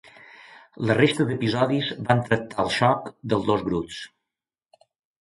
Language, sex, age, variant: Catalan, male, 60-69, Balear